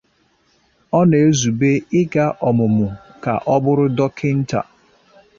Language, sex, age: Igbo, male, 30-39